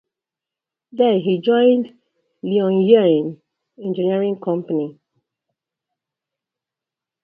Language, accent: English, United States English